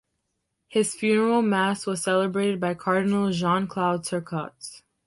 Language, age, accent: English, under 19, United States English